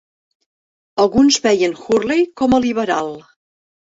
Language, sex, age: Catalan, female, 60-69